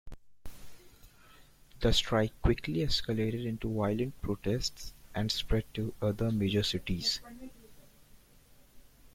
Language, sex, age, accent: English, male, 19-29, India and South Asia (India, Pakistan, Sri Lanka)